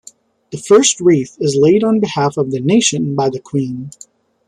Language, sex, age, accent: English, male, 19-29, United States English